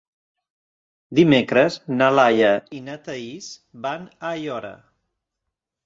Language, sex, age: Catalan, male, 30-39